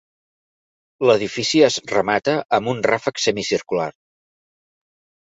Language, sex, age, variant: Catalan, male, 40-49, Central